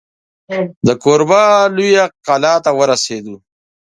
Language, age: Pashto, 30-39